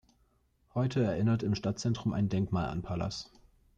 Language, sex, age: German, male, 19-29